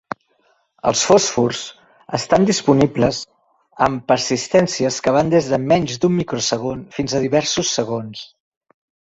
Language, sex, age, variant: Catalan, male, 40-49, Central